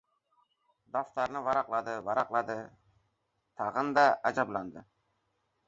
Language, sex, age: Uzbek, male, 30-39